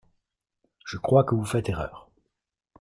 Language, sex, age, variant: French, male, 50-59, Français de métropole